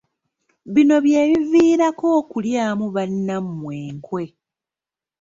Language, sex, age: Ganda, female, 19-29